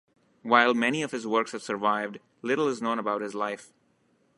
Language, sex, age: English, male, 19-29